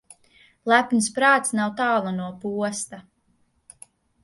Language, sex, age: Latvian, female, 19-29